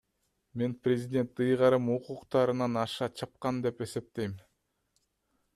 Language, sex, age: Kyrgyz, male, 19-29